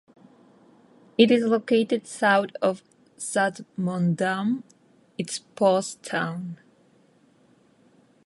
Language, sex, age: English, female, 19-29